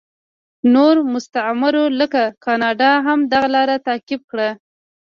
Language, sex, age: Pashto, female, 19-29